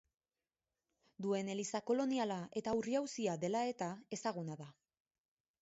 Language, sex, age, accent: Basque, female, 19-29, Erdialdekoa edo Nafarra (Gipuzkoa, Nafarroa)